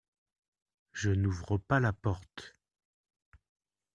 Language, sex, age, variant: French, male, 30-39, Français de métropole